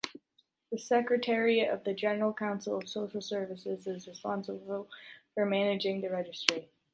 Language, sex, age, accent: English, female, 19-29, United States English